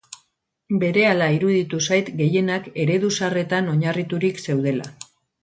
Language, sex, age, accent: Basque, female, 50-59, Erdialdekoa edo Nafarra (Gipuzkoa, Nafarroa)